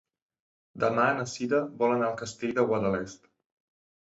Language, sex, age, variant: Catalan, male, 19-29, Central